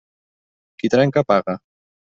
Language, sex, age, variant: Catalan, male, 30-39, Balear